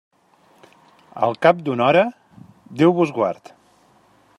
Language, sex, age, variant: Catalan, male, 40-49, Central